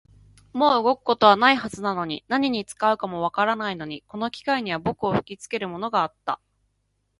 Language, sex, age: Japanese, female, 30-39